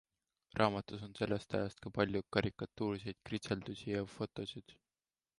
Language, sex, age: Estonian, male, 19-29